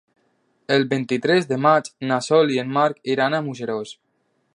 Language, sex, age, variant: Catalan, male, under 19, Alacantí